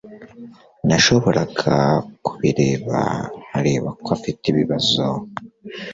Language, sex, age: Kinyarwanda, male, 19-29